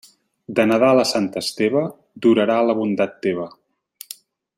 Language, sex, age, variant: Catalan, male, 40-49, Central